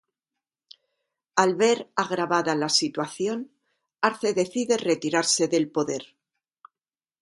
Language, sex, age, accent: Spanish, female, 60-69, España: Norte peninsular (Asturias, Castilla y León, Cantabria, País Vasco, Navarra, Aragón, La Rioja, Guadalajara, Cuenca)